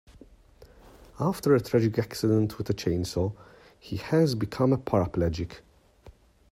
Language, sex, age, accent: English, male, 30-39, England English